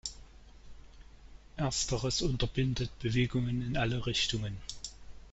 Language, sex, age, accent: German, male, 50-59, Deutschland Deutsch